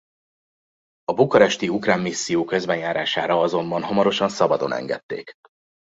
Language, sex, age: Hungarian, male, 30-39